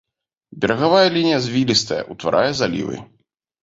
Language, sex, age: Belarusian, male, 30-39